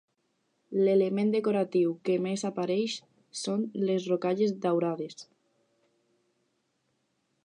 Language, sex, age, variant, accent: Catalan, female, under 19, Alacantí, valencià